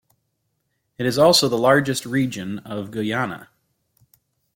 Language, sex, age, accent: English, male, 40-49, United States English